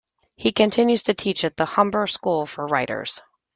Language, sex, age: English, female, 40-49